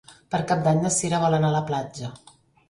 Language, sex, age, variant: Catalan, female, 50-59, Central